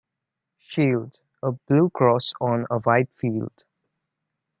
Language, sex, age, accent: English, male, 19-29, India and South Asia (India, Pakistan, Sri Lanka)